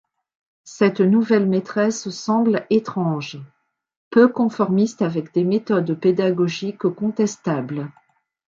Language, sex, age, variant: French, female, 50-59, Français de métropole